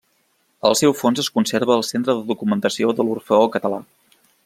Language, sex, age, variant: Catalan, male, 30-39, Central